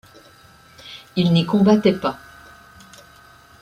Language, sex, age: French, female, 60-69